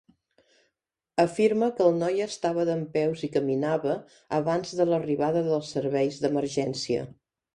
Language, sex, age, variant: Catalan, female, 50-59, Central